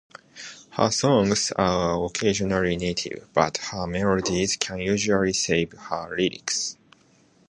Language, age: English, under 19